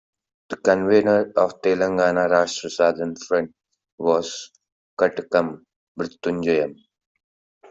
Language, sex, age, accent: English, male, 30-39, India and South Asia (India, Pakistan, Sri Lanka)